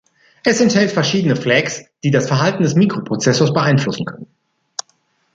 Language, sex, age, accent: German, male, 40-49, Deutschland Deutsch